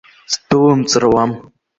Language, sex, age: Abkhazian, male, under 19